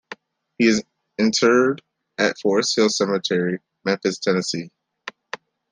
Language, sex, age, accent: English, male, 19-29, United States English